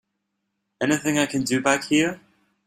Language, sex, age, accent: English, male, 19-29, England English